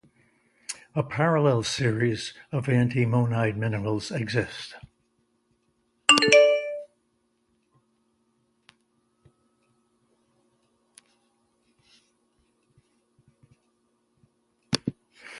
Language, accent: English, United States English